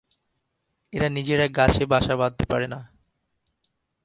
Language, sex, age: Bengali, male, 19-29